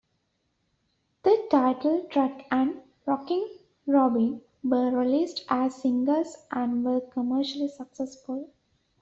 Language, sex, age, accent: English, female, 19-29, England English